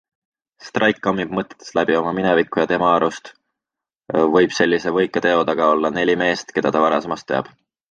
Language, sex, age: Estonian, male, 19-29